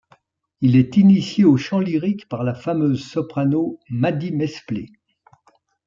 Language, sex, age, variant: French, male, 70-79, Français de métropole